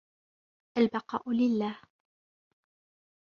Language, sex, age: Arabic, female, 19-29